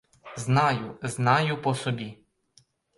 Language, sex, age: Ukrainian, male, 30-39